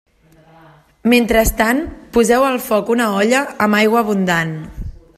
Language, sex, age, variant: Catalan, female, 19-29, Central